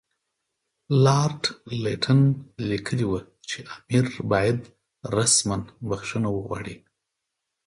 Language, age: Pashto, 30-39